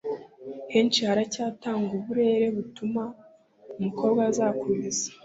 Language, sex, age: Kinyarwanda, female, 19-29